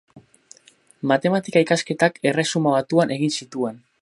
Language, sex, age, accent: Basque, male, 19-29, Mendebalekoa (Araba, Bizkaia, Gipuzkoako mendebaleko herri batzuk)